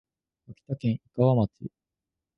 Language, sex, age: Japanese, male, 19-29